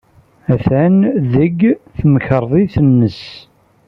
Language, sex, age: Kabyle, male, 40-49